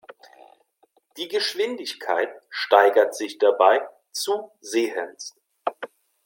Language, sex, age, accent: German, male, 30-39, Deutschland Deutsch